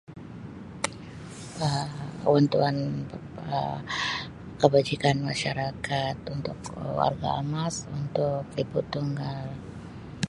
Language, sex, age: Sabah Bisaya, female, 50-59